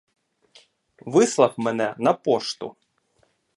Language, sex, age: Ukrainian, male, 30-39